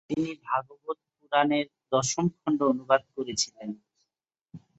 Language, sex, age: Bengali, male, 30-39